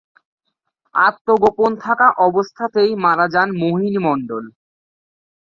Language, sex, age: Bengali, male, 19-29